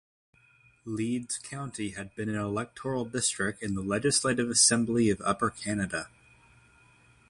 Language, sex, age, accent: English, male, 19-29, United States English